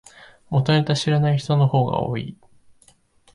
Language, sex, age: Japanese, male, 19-29